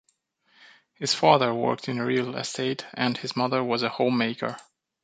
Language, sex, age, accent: English, male, 30-39, United States English